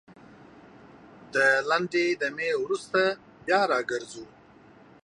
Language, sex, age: Pashto, male, 30-39